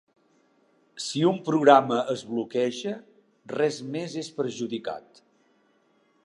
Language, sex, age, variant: Catalan, male, 60-69, Central